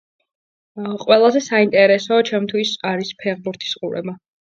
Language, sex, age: Georgian, female, 19-29